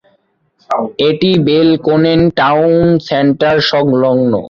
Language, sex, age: Bengali, male, 19-29